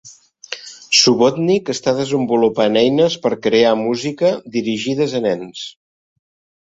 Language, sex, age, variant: Catalan, male, 60-69, Central